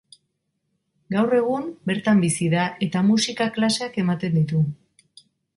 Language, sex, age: Basque, female, 40-49